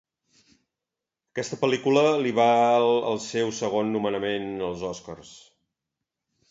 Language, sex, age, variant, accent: Catalan, male, 50-59, Central, central